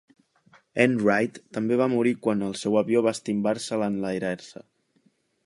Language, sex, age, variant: Catalan, male, 19-29, Central